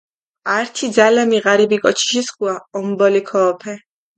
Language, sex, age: Mingrelian, female, 19-29